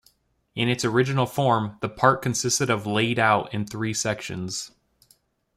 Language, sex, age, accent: English, male, 19-29, United States English